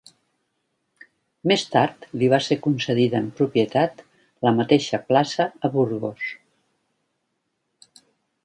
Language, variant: Catalan, Central